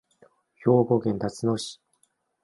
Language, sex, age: Japanese, male, 19-29